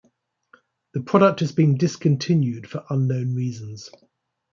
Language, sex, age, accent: English, male, 50-59, England English